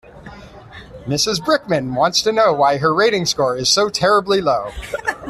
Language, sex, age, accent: English, male, 40-49, Canadian English